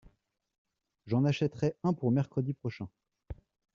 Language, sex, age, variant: French, male, 30-39, Français de métropole